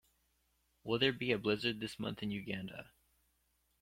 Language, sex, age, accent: English, male, 19-29, United States English